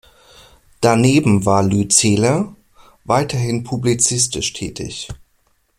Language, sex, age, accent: German, male, 30-39, Deutschland Deutsch